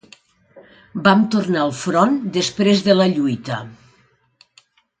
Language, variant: Catalan, Nord-Occidental